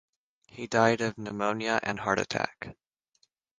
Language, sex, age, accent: English, male, under 19, United States English; Canadian English